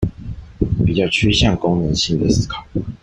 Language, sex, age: Chinese, male, 19-29